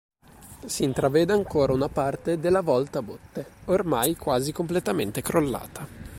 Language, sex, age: Italian, male, 19-29